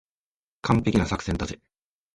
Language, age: Japanese, 40-49